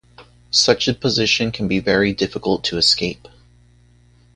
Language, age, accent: English, 30-39, United States English